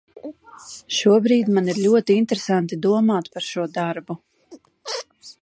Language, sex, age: Latvian, female, 40-49